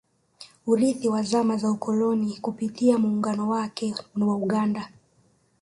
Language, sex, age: Swahili, female, 19-29